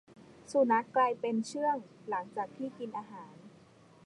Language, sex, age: Thai, female, under 19